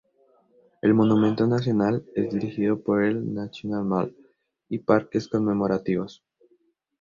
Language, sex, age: Spanish, male, under 19